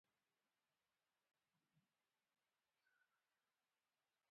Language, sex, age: Pashto, female, 19-29